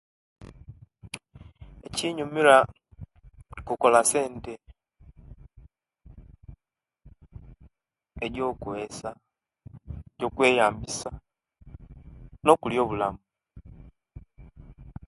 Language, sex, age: Kenyi, male, under 19